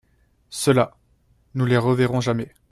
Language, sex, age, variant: French, male, 19-29, Français de métropole